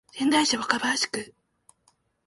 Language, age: Japanese, 19-29